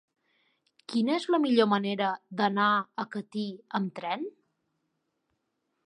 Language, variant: Catalan, Nord-Occidental